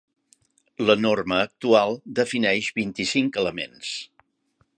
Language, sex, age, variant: Catalan, male, 60-69, Central